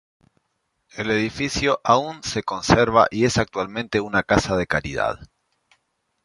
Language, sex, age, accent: Spanish, male, 40-49, Rioplatense: Argentina, Uruguay, este de Bolivia, Paraguay